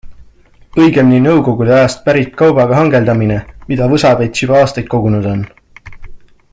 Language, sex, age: Estonian, male, 19-29